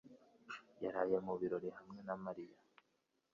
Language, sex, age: Kinyarwanda, male, 19-29